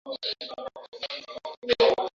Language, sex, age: Swahili, female, 19-29